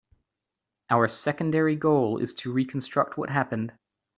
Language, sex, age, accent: English, male, 30-39, United States English